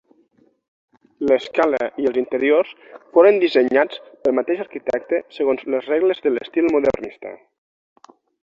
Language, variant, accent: Catalan, Nord-Occidental, nord-occidental; Lleida